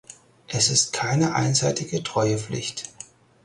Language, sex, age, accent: German, male, 30-39, Deutschland Deutsch